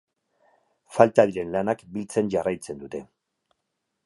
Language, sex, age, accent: Basque, male, 40-49, Erdialdekoa edo Nafarra (Gipuzkoa, Nafarroa)